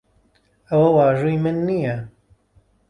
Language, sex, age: Central Kurdish, male, 40-49